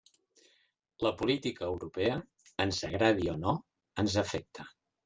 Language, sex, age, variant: Catalan, male, 60-69, Central